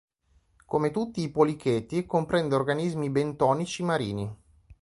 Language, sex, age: Italian, male, 30-39